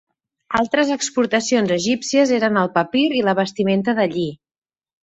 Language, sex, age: Catalan, female, 40-49